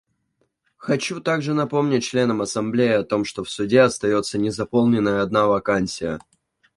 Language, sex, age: Russian, male, 19-29